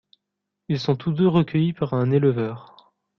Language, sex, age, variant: French, male, 19-29, Français de métropole